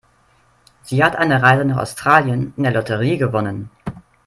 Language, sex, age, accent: German, male, under 19, Deutschland Deutsch